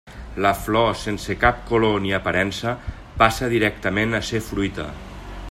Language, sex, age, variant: Catalan, male, 40-49, Nord-Occidental